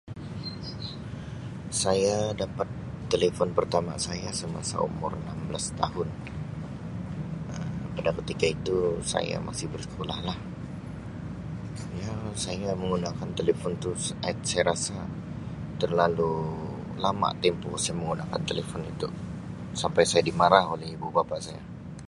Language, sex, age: Sabah Malay, male, 19-29